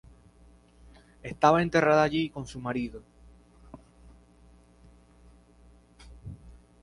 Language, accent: Spanish, Caribe: Cuba, Venezuela, Puerto Rico, República Dominicana, Panamá, Colombia caribeña, México caribeño, Costa del golfo de México